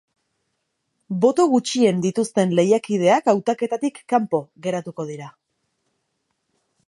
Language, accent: Basque, Erdialdekoa edo Nafarra (Gipuzkoa, Nafarroa)